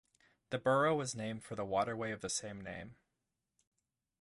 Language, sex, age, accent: English, male, 19-29, Canadian English